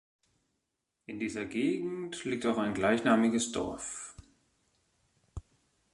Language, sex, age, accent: German, male, 30-39, Deutschland Deutsch